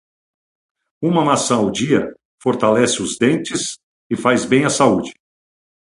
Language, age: Portuguese, 60-69